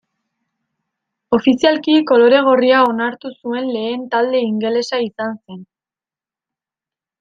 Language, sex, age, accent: Basque, female, under 19, Erdialdekoa edo Nafarra (Gipuzkoa, Nafarroa)